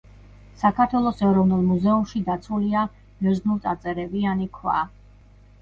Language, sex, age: Georgian, female, 40-49